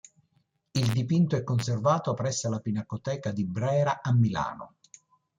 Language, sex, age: Italian, male, 60-69